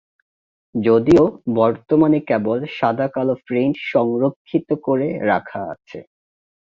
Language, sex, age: Bengali, male, 19-29